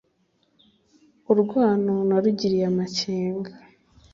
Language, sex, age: Kinyarwanda, female, 19-29